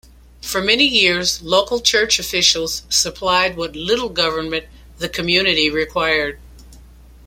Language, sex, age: English, female, 70-79